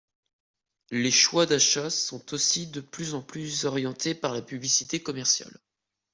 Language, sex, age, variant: French, male, under 19, Français de métropole